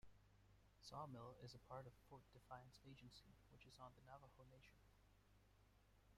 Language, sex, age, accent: English, male, 19-29, United States English